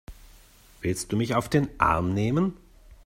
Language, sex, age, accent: German, male, 40-49, Deutschland Deutsch